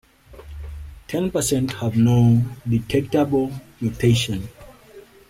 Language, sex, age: English, male, 19-29